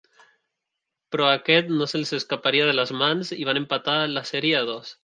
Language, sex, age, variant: Catalan, male, 19-29, Central